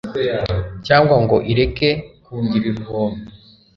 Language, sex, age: Kinyarwanda, male, under 19